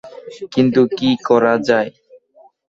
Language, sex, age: Bengali, male, under 19